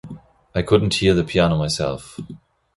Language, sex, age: English, male, 30-39